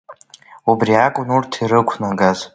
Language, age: Abkhazian, under 19